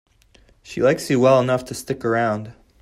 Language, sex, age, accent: English, male, 30-39, United States English